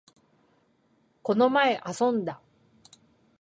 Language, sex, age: Japanese, female, 50-59